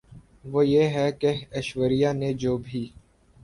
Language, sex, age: Urdu, male, 19-29